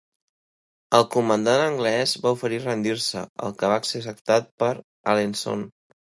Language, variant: Catalan, Central